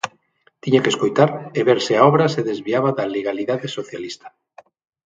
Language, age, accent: Galician, 50-59, Atlántico (seseo e gheada); Normativo (estándar)